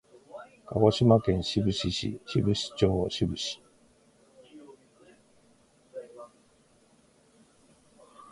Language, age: Japanese, 50-59